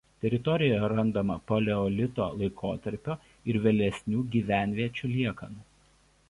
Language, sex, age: Lithuanian, male, 30-39